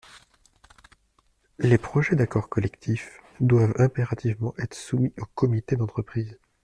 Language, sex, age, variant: French, male, 30-39, Français de métropole